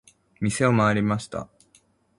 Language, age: Japanese, 19-29